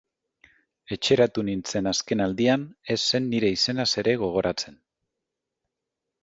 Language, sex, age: Basque, male, 40-49